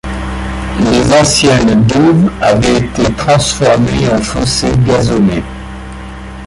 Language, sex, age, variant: French, male, 60-69, Français de métropole